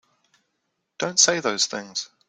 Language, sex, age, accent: English, male, 19-29, New Zealand English